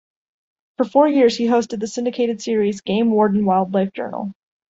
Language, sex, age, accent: English, female, 19-29, United States English